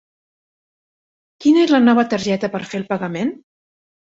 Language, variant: Catalan, Central